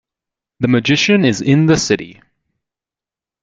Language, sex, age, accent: English, male, under 19, United States English